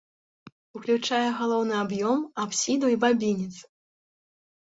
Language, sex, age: Belarusian, female, 19-29